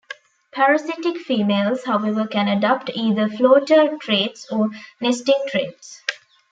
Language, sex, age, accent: English, female, 19-29, India and South Asia (India, Pakistan, Sri Lanka)